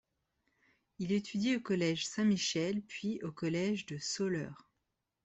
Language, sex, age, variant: French, female, 40-49, Français de métropole